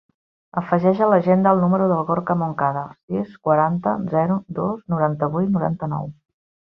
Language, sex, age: Catalan, female, 40-49